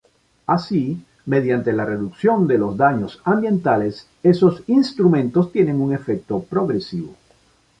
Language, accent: Spanish, Caribe: Cuba, Venezuela, Puerto Rico, República Dominicana, Panamá, Colombia caribeña, México caribeño, Costa del golfo de México